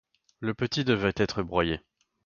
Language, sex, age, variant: French, male, 19-29, Français de métropole